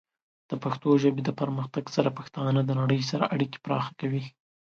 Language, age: Pashto, 19-29